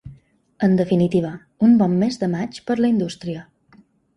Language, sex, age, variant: Catalan, female, 19-29, Balear